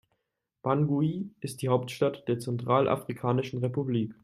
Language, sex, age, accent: German, male, 19-29, Deutschland Deutsch